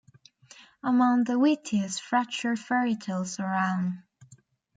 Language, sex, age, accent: English, female, 19-29, Irish English